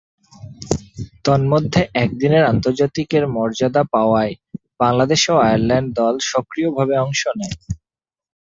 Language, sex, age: Bengali, male, 19-29